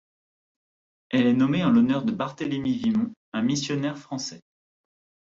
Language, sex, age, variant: French, male, 19-29, Français de métropole